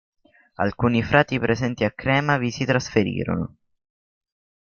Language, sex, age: Italian, male, under 19